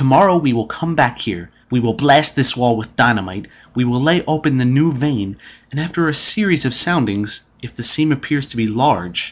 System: none